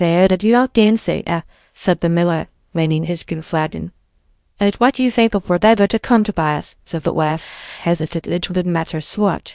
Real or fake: fake